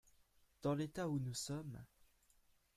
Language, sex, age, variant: French, male, under 19, Français de métropole